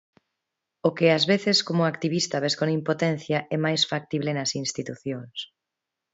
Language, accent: Galician, Neofalante